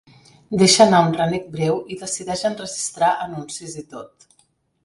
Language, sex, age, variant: Catalan, female, 50-59, Central